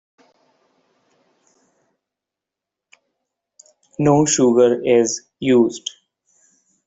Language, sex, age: English, male, 30-39